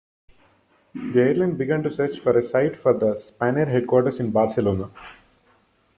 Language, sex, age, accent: English, male, 19-29, India and South Asia (India, Pakistan, Sri Lanka)